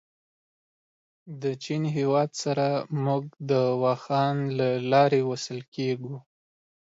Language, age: Pashto, 19-29